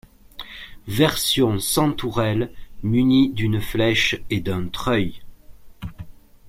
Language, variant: French, Français de métropole